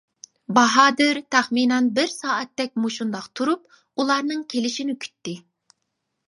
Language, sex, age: Uyghur, female, 30-39